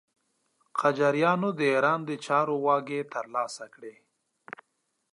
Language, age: Pashto, 30-39